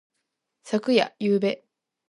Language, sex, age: Japanese, female, under 19